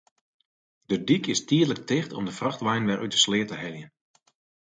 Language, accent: Western Frisian, Wâldfrysk